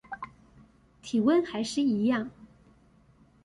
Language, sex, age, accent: Chinese, female, 40-49, 出生地：臺北市